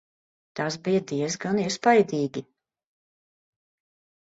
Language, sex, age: Latvian, female, 50-59